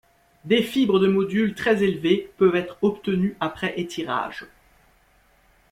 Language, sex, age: French, male, 30-39